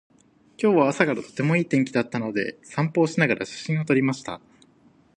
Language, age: Japanese, 19-29